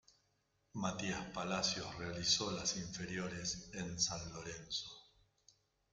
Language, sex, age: Spanish, male, 40-49